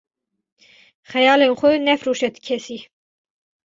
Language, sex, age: Kurdish, female, 19-29